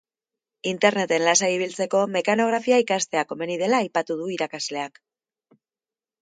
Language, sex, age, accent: Basque, female, 30-39, Erdialdekoa edo Nafarra (Gipuzkoa, Nafarroa)